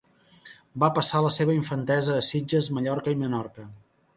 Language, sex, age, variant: Catalan, male, 50-59, Central